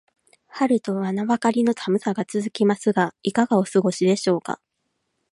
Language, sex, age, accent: Japanese, female, 19-29, 関西